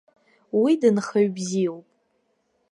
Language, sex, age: Abkhazian, female, 19-29